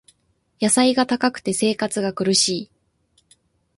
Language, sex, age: Japanese, female, 19-29